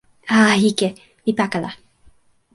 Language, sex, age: Toki Pona, female, 19-29